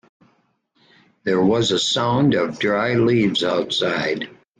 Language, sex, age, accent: English, male, 60-69, United States English